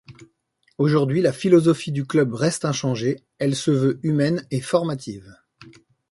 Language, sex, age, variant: French, male, 50-59, Français de métropole